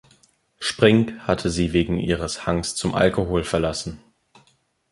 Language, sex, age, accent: German, male, 19-29, Deutschland Deutsch